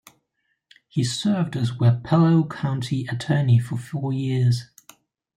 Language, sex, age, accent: English, male, 40-49, England English